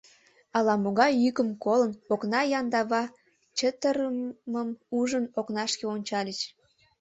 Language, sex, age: Mari, female, under 19